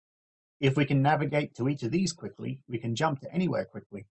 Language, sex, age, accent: English, male, 30-39, Australian English